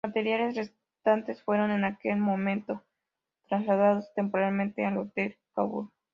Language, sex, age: Spanish, female, 19-29